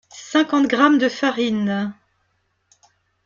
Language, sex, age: French, female, 50-59